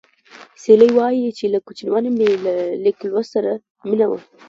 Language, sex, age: Pashto, female, 19-29